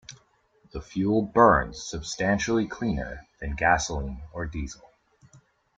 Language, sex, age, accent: English, male, 19-29, Canadian English